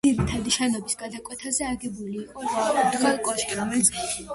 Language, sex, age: Georgian, female, under 19